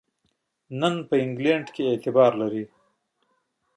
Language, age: Pashto, 40-49